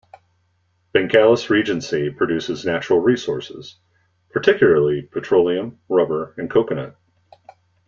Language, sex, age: English, male, 40-49